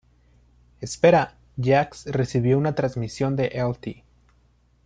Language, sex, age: Spanish, male, 19-29